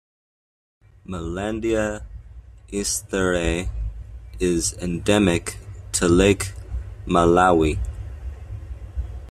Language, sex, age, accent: English, male, under 19, United States English